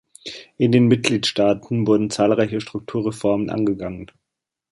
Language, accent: German, Deutschland Deutsch